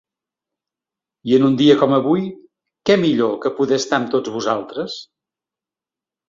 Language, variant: Catalan, Central